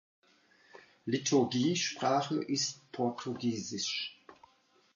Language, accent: German, Deutschland Deutsch